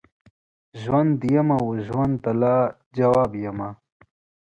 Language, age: Pashto, 19-29